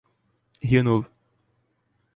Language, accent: Portuguese, Mineiro